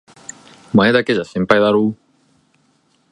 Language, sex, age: Japanese, male, 19-29